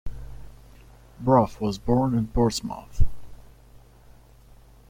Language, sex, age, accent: English, male, 30-39, England English